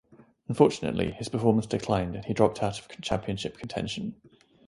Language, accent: English, England English